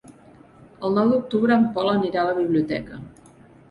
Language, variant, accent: Catalan, Central, central